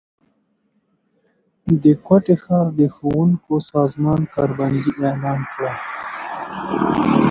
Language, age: Pashto, 19-29